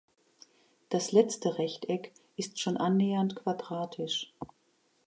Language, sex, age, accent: German, female, 60-69, Deutschland Deutsch